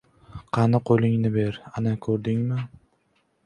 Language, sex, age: Uzbek, male, 19-29